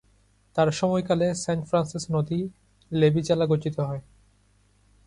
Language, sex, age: Bengali, male, 19-29